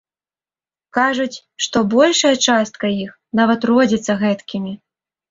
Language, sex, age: Belarusian, female, 19-29